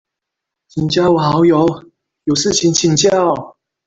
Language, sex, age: Chinese, male, 19-29